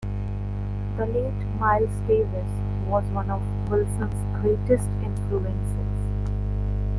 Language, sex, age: English, female, 19-29